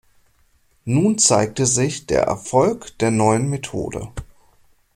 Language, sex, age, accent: German, male, 30-39, Deutschland Deutsch